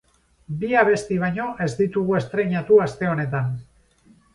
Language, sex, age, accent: Basque, male, 50-59, Mendebalekoa (Araba, Bizkaia, Gipuzkoako mendebaleko herri batzuk)